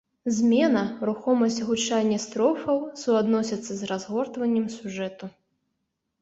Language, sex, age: Belarusian, female, 19-29